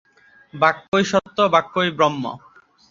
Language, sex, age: Bengali, male, 19-29